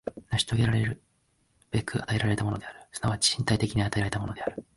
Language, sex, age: Japanese, male, 19-29